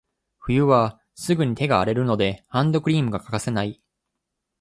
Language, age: Japanese, 19-29